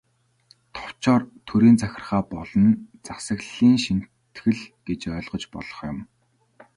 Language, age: Mongolian, 19-29